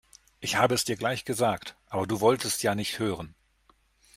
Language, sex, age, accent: German, male, 40-49, Deutschland Deutsch